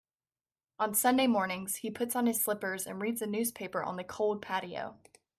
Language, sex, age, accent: English, female, 19-29, United States English